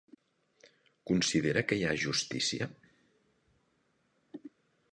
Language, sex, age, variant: Catalan, male, 60-69, Central